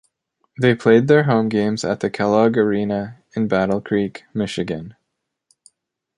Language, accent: English, United States English